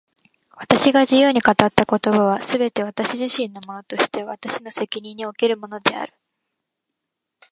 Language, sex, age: Japanese, female, 19-29